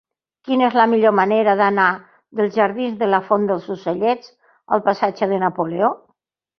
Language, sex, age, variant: Catalan, female, 70-79, Central